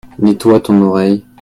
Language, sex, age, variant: French, male, 19-29, Français de métropole